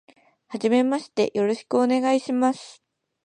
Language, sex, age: Japanese, female, 19-29